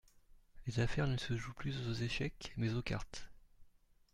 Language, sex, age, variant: French, male, 40-49, Français de métropole